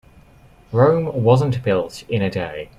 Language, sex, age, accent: English, male, under 19, England English